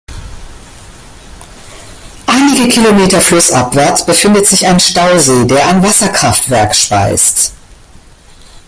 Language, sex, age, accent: German, female, 60-69, Deutschland Deutsch